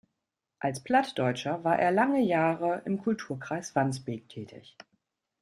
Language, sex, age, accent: German, female, 40-49, Deutschland Deutsch